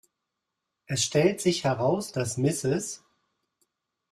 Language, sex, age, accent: German, male, 40-49, Deutschland Deutsch